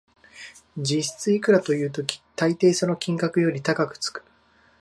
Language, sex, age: Japanese, male, 19-29